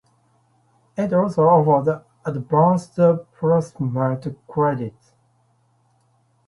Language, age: English, 50-59